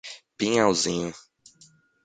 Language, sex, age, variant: Portuguese, male, 19-29, Portuguese (Brasil)